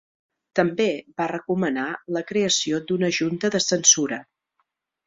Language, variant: Catalan, Central